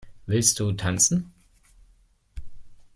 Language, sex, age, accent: German, male, 19-29, Deutschland Deutsch